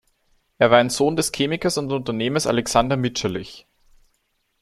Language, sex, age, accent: German, male, 19-29, Österreichisches Deutsch